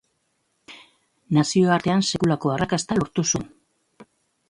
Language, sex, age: Basque, female, 50-59